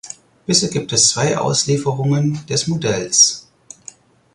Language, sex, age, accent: German, male, 30-39, Deutschland Deutsch